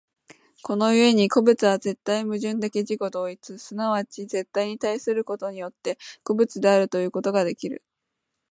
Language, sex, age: Japanese, female, 19-29